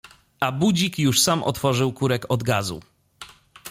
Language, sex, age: Polish, male, 30-39